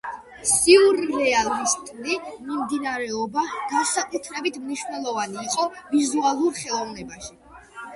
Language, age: Georgian, under 19